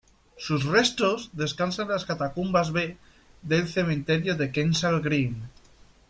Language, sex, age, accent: Spanish, male, 19-29, España: Centro-Sur peninsular (Madrid, Toledo, Castilla-La Mancha)